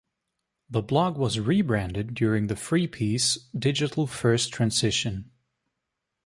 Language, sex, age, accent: English, male, 19-29, United States English